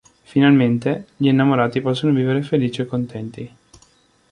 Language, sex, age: Italian, male, 19-29